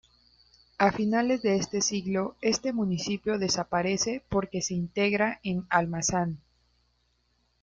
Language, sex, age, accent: Spanish, female, 19-29, México